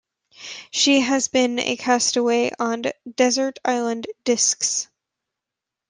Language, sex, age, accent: English, female, 19-29, United States English